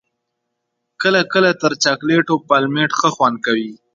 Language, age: Pashto, 19-29